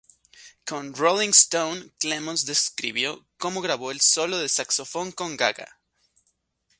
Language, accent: Spanish, México